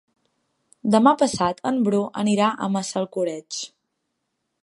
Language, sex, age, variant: Catalan, female, 19-29, Central